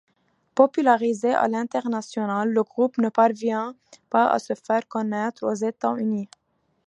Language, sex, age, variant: French, female, 19-29, Français de métropole